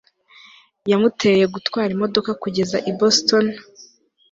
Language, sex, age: Kinyarwanda, female, 19-29